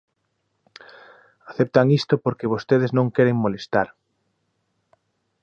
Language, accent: Galician, Oriental (común en zona oriental)